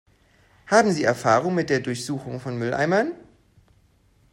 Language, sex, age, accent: German, male, 30-39, Deutschland Deutsch